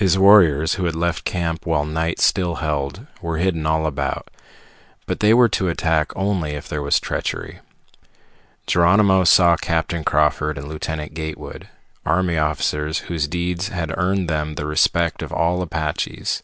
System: none